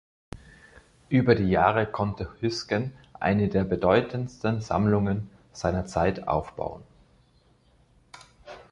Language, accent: German, Österreichisches Deutsch